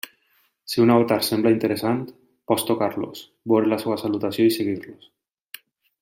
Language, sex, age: Catalan, male, 30-39